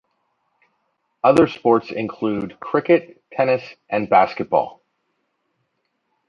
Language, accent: English, United States English